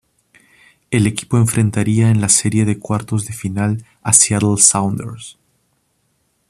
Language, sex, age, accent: Spanish, male, 30-39, Andino-Pacífico: Colombia, Perú, Ecuador, oeste de Bolivia y Venezuela andina